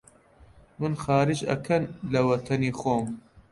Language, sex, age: Central Kurdish, male, 30-39